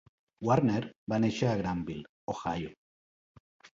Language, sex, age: Catalan, male, 50-59